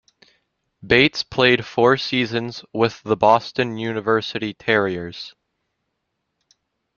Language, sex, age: English, male, 19-29